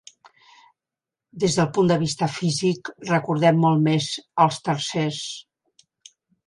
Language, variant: Catalan, Central